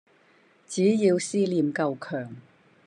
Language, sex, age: Cantonese, female, 60-69